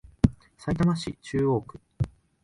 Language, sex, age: Japanese, male, 19-29